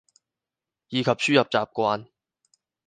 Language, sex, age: Cantonese, male, 19-29